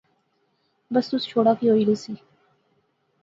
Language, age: Pahari-Potwari, 19-29